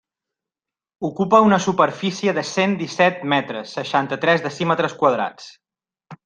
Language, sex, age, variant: Catalan, male, 40-49, Central